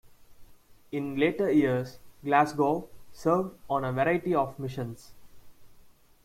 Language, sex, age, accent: English, male, 19-29, India and South Asia (India, Pakistan, Sri Lanka)